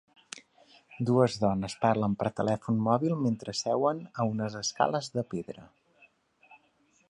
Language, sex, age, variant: Catalan, male, 50-59, Central